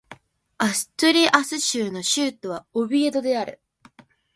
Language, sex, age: Japanese, female, 19-29